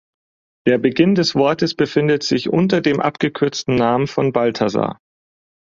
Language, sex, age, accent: German, male, 19-29, Deutschland Deutsch